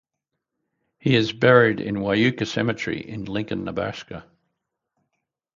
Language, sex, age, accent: English, male, 60-69, Australian English